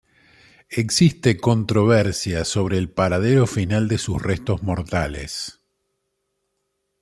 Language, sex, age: Spanish, male, 50-59